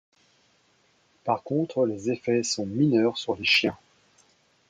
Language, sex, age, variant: French, male, 40-49, Français de métropole